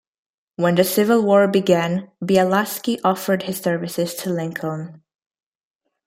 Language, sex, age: English, female, under 19